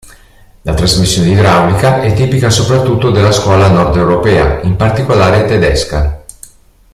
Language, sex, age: Italian, male, 50-59